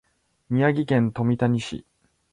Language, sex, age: Japanese, male, 19-29